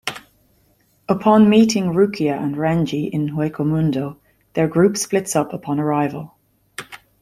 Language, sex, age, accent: English, female, 40-49, Irish English